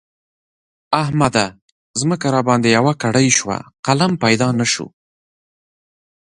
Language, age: Pashto, 30-39